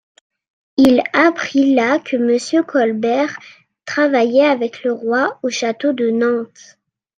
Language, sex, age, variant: French, female, under 19, Français de métropole